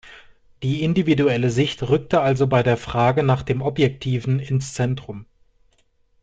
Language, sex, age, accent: German, male, 30-39, Deutschland Deutsch